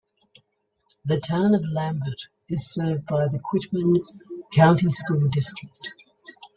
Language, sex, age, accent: English, female, 60-69, Australian English